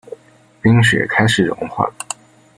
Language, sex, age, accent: Chinese, male, under 19, 出生地：浙江省